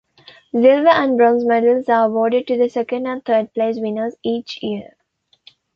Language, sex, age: English, female, 19-29